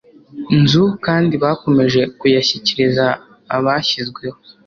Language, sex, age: Kinyarwanda, male, under 19